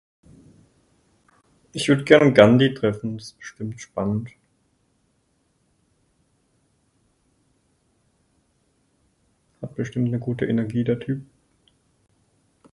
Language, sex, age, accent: German, male, 19-29, Deutschland Deutsch; Schweizerdeutsch